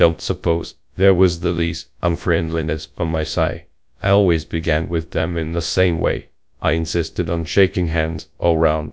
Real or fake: fake